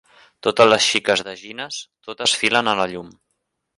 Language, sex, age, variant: Catalan, male, 19-29, Central